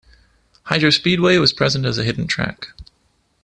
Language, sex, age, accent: English, male, 19-29, Canadian English